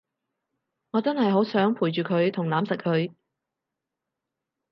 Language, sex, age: Cantonese, female, 30-39